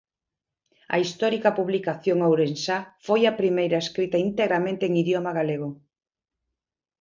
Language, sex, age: Galician, female, 60-69